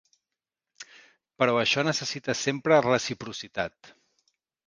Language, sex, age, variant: Catalan, male, 40-49, Central